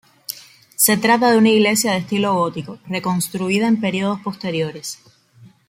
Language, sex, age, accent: Spanish, female, 19-29, Caribe: Cuba, Venezuela, Puerto Rico, República Dominicana, Panamá, Colombia caribeña, México caribeño, Costa del golfo de México